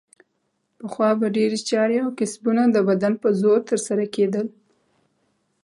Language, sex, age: Pashto, female, 19-29